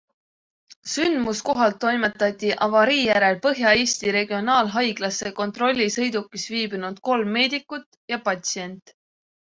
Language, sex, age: Estonian, male, 19-29